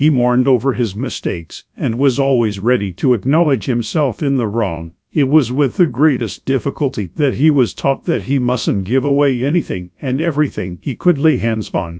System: TTS, GradTTS